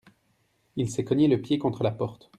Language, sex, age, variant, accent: French, male, 30-39, Français d'Europe, Français de Belgique